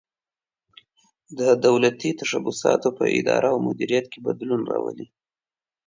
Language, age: Pashto, 19-29